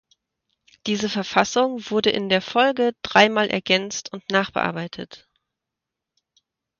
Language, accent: German, Deutschland Deutsch